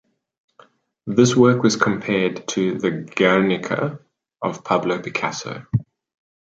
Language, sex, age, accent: English, male, 19-29, Southern African (South Africa, Zimbabwe, Namibia)